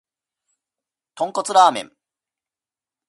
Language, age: Japanese, 19-29